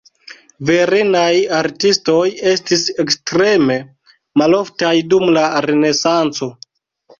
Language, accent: Esperanto, Internacia